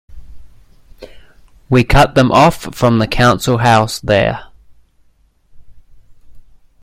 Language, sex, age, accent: English, male, 30-39, Australian English